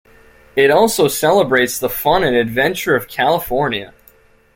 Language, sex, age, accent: English, male, under 19, Canadian English